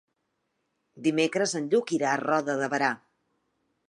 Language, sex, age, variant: Catalan, female, 40-49, Central